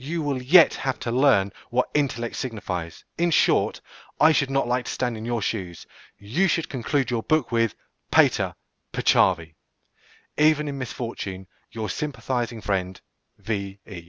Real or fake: real